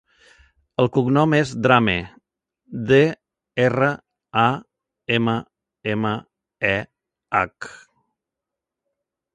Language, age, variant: Catalan, 40-49, Central